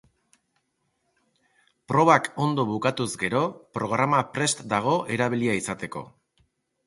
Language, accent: Basque, Erdialdekoa edo Nafarra (Gipuzkoa, Nafarroa)